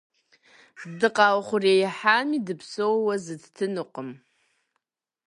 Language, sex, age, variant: Kabardian, female, 30-39, Адыгэбзэ (Къэбэрдей, Кирил, псоми зэдай)